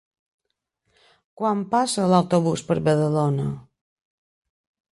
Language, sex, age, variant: Catalan, female, 50-59, Balear